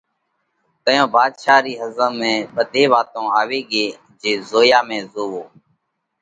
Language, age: Parkari Koli, 30-39